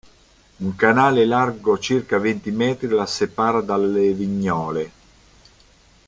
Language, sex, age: Italian, male, 50-59